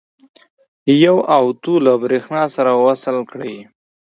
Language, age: Pashto, 19-29